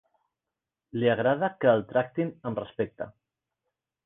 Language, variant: Catalan, Central